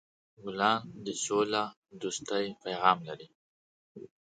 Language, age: Pashto, 19-29